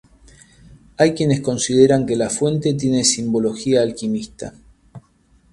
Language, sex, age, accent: Spanish, male, 40-49, Rioplatense: Argentina, Uruguay, este de Bolivia, Paraguay